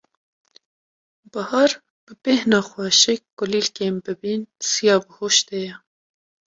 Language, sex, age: Kurdish, female, 19-29